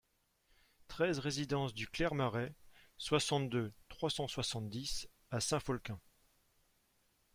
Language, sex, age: French, male, 40-49